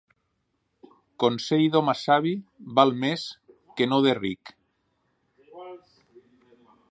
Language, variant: Catalan, Central